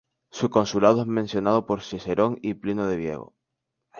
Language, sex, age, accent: Spanish, male, 19-29, España: Islas Canarias